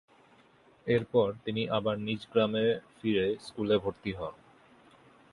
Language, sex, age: Bengali, male, 19-29